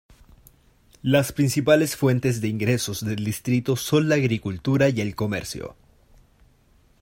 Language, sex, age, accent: Spanish, male, 19-29, Chileno: Chile, Cuyo